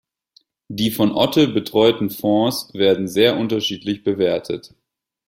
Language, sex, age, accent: German, male, 19-29, Deutschland Deutsch